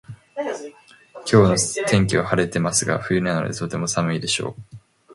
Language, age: Japanese, under 19